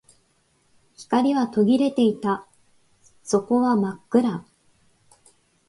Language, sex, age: Japanese, female, 30-39